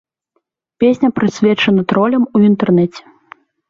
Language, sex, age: Belarusian, female, 19-29